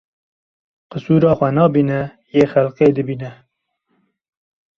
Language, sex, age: Kurdish, male, 30-39